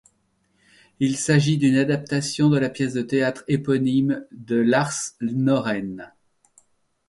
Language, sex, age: French, male, 60-69